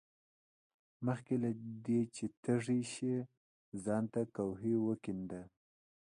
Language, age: Pashto, 19-29